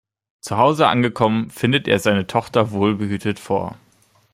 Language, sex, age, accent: German, male, 19-29, Deutschland Deutsch